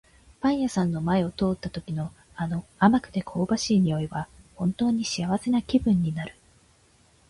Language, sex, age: Japanese, female, 19-29